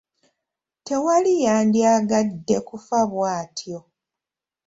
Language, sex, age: Ganda, female, 19-29